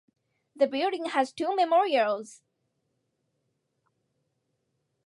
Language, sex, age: English, female, 19-29